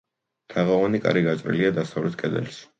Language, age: Georgian, 19-29